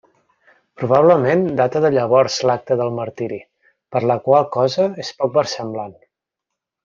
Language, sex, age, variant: Catalan, male, 30-39, Central